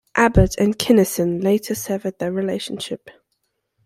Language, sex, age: English, male, 19-29